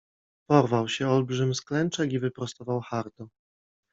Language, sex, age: Polish, male, 30-39